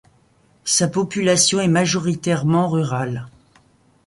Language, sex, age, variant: French, female, 60-69, Français de métropole